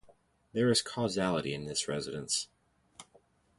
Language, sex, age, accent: English, male, 19-29, United States English